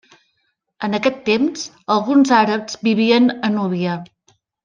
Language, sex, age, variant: Catalan, female, 50-59, Central